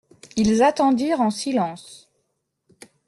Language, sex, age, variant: French, female, 30-39, Français de métropole